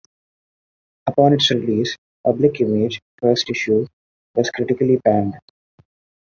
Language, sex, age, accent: English, male, 19-29, India and South Asia (India, Pakistan, Sri Lanka)